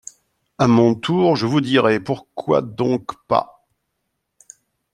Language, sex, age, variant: French, male, 50-59, Français de métropole